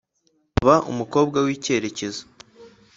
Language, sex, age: Kinyarwanda, male, 19-29